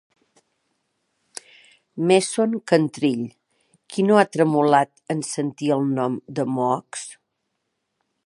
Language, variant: Catalan, Central